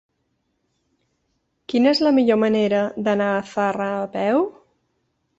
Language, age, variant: Catalan, 30-39, Balear